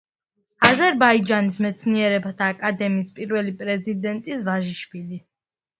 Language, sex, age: Georgian, female, under 19